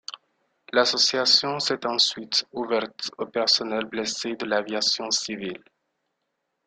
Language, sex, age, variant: French, male, 30-39, Français d'Afrique subsaharienne et des îles africaines